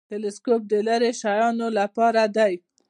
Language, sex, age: Pashto, female, 19-29